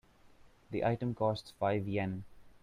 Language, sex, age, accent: English, male, 19-29, India and South Asia (India, Pakistan, Sri Lanka)